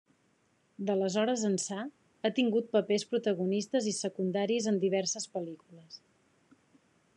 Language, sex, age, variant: Catalan, female, 40-49, Central